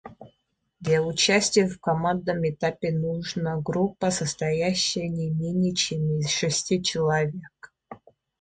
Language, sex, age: Russian, female, 19-29